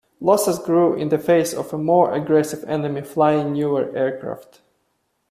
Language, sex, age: English, male, 30-39